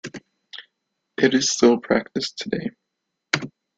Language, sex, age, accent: English, male, 19-29, United States English